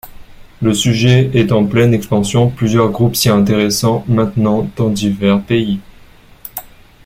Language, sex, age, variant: French, male, 19-29, Français des départements et régions d'outre-mer